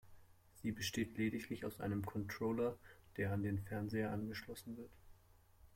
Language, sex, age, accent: German, male, 30-39, Deutschland Deutsch